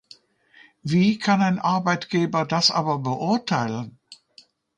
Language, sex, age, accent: German, female, 70-79, Deutschland Deutsch